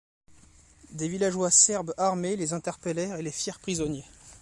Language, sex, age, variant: French, male, 19-29, Français de métropole